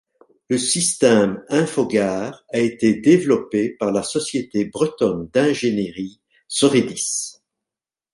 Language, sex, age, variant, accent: French, male, 60-69, Français d'Europe, Français de Belgique